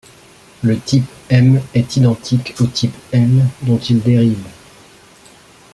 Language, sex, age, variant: French, male, 40-49, Français de métropole